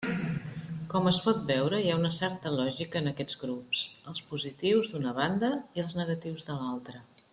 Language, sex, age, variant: Catalan, female, 50-59, Central